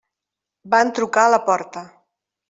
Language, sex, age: Catalan, female, 50-59